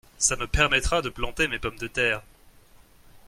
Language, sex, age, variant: French, male, 19-29, Français de métropole